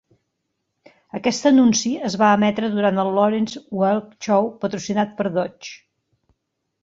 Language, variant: Catalan, Central